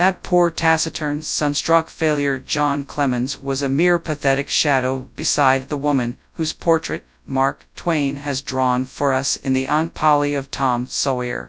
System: TTS, FastPitch